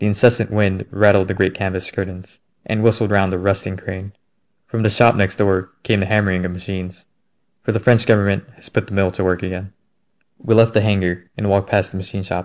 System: none